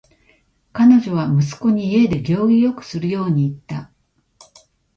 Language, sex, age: Japanese, female, 50-59